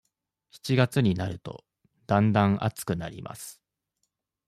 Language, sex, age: Japanese, male, 19-29